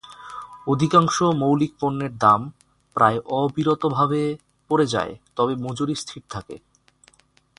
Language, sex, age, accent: Bengali, male, 19-29, Bengali